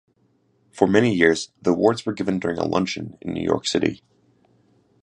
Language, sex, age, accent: English, male, 19-29, United States English